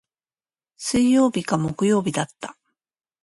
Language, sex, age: Japanese, female, 40-49